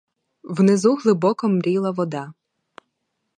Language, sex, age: Ukrainian, female, 19-29